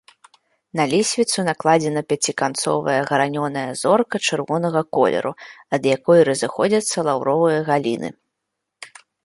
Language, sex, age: Belarusian, female, 30-39